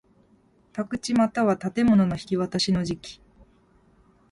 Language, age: Japanese, 19-29